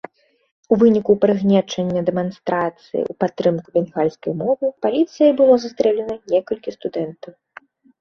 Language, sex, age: Belarusian, female, 19-29